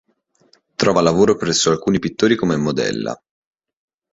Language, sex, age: Italian, male, 19-29